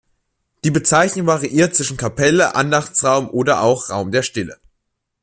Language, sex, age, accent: German, male, under 19, Deutschland Deutsch